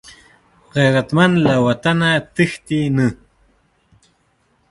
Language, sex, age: Pashto, male, 19-29